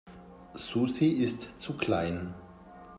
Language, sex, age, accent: German, male, 50-59, Deutschland Deutsch